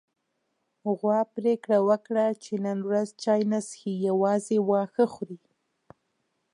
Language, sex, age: Pashto, female, 19-29